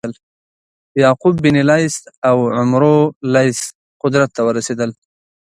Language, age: Pashto, 30-39